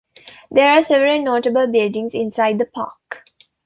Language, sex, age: English, female, 19-29